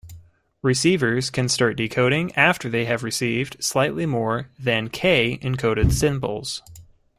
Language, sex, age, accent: English, male, 19-29, United States English